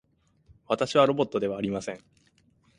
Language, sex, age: Japanese, male, 19-29